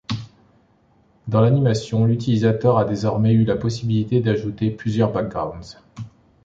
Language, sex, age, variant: French, male, 40-49, Français de métropole